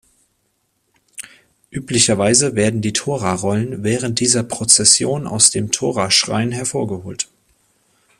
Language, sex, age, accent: German, male, 30-39, Deutschland Deutsch